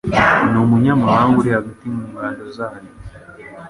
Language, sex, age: Kinyarwanda, male, 19-29